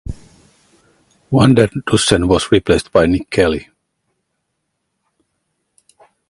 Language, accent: English, United States English